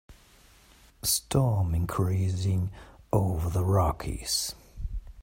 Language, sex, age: English, male, 30-39